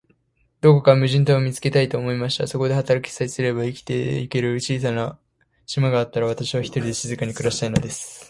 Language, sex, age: Japanese, male, 19-29